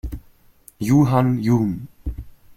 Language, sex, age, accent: German, male, under 19, Deutschland Deutsch